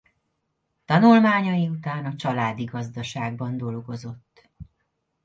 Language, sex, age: Hungarian, female, 40-49